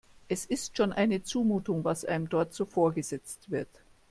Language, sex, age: German, female, 50-59